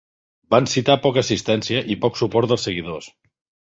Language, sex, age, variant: Catalan, male, 40-49, Septentrional